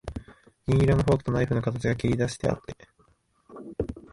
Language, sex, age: Japanese, male, 19-29